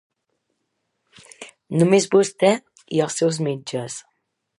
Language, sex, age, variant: Catalan, female, 19-29, Central